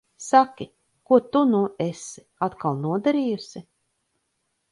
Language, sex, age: Latvian, female, 50-59